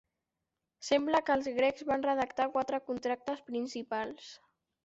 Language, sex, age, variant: Catalan, male, under 19, Central